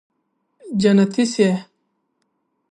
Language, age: Pashto, 19-29